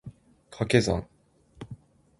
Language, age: Japanese, 19-29